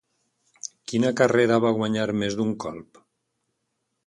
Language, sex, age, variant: Catalan, male, 60-69, Valencià central